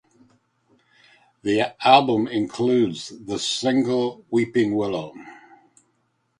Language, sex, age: English, male, 70-79